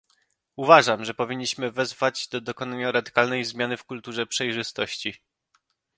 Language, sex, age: Polish, male, 30-39